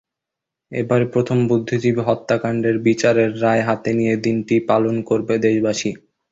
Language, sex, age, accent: Bengali, male, under 19, শুদ্ধ